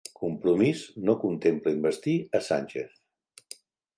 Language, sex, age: Catalan, male, 60-69